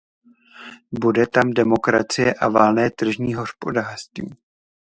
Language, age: Czech, 40-49